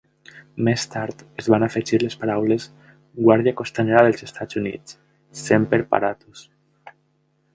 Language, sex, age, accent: Catalan, male, 19-29, valencià